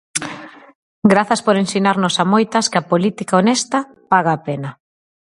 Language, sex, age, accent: Galician, female, 40-49, Normativo (estándar)